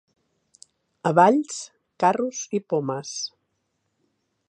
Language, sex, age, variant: Catalan, female, 60-69, Central